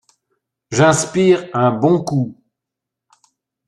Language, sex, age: French, male, 50-59